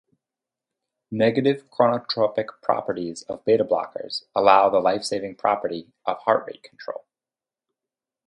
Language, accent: English, United States English